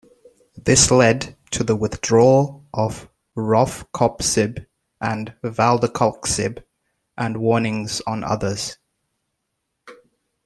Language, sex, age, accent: English, male, 19-29, England English